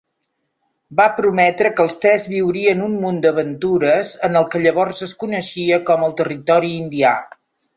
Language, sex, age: Catalan, female, 60-69